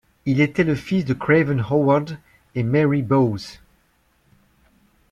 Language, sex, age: French, male, 50-59